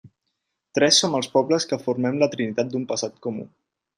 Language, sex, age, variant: Catalan, male, 19-29, Central